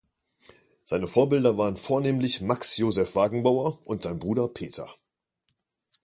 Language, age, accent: German, 40-49, Deutschland Deutsch